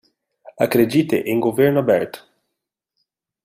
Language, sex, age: Portuguese, male, 19-29